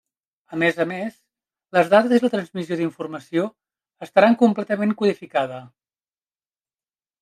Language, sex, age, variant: Catalan, male, 30-39, Central